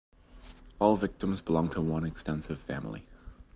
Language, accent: English, United States English